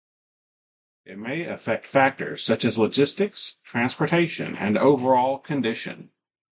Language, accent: English, United States English